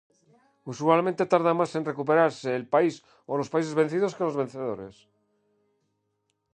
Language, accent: Spanish, España: Norte peninsular (Asturias, Castilla y León, Cantabria, País Vasco, Navarra, Aragón, La Rioja, Guadalajara, Cuenca)